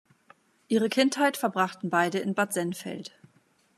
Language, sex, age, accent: German, female, 40-49, Deutschland Deutsch